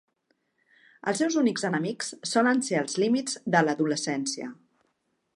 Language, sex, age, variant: Catalan, female, 50-59, Central